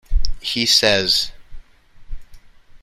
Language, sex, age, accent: English, male, 19-29, United States English